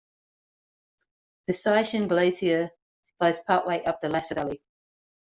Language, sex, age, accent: English, female, 50-59, Australian English